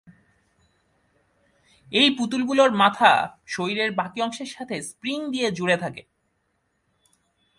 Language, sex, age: Bengali, male, 30-39